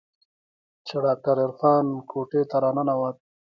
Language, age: Pashto, 30-39